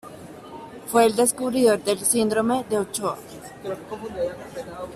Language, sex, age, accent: Spanish, male, 19-29, Caribe: Cuba, Venezuela, Puerto Rico, República Dominicana, Panamá, Colombia caribeña, México caribeño, Costa del golfo de México